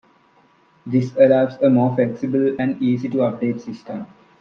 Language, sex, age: English, male, under 19